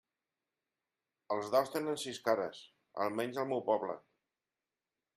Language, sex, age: Catalan, male, 50-59